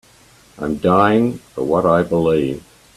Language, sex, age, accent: English, male, 80-89, Australian English